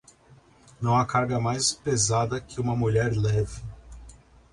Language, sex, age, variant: Portuguese, male, 40-49, Portuguese (Brasil)